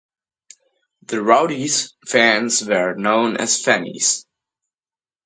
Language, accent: English, Australian English